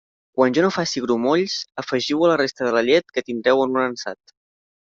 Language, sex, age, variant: Catalan, male, 19-29, Central